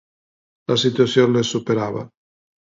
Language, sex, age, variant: Catalan, male, 40-49, Central